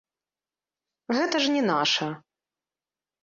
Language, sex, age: Belarusian, female, 30-39